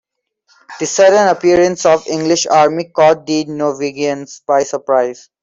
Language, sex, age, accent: English, male, 19-29, India and South Asia (India, Pakistan, Sri Lanka)